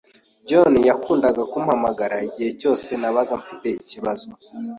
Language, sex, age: Kinyarwanda, male, 19-29